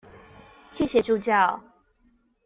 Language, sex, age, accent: Chinese, female, 30-39, 出生地：臺中市